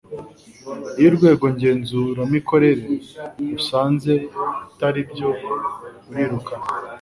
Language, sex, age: Kinyarwanda, male, under 19